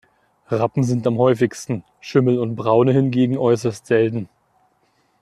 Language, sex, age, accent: German, male, 19-29, Deutschland Deutsch